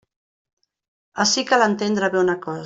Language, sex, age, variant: Catalan, female, 50-59, Central